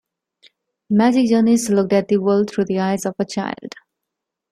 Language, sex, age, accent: English, female, 30-39, India and South Asia (India, Pakistan, Sri Lanka)